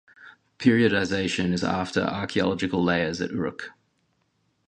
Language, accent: English, Australian English